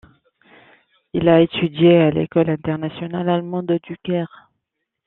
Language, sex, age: French, female, 19-29